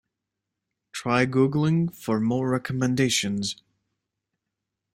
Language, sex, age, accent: English, male, 19-29, United States English